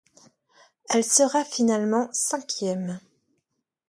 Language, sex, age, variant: French, female, 30-39, Français de métropole